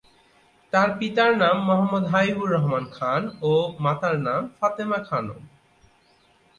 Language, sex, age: Bengali, male, 30-39